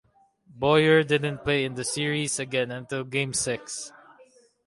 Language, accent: English, Filipino